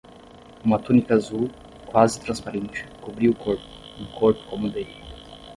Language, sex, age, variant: Portuguese, male, 19-29, Portuguese (Brasil)